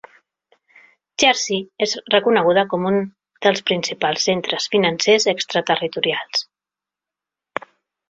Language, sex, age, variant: Catalan, female, 40-49, Central